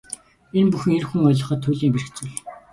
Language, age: Mongolian, 19-29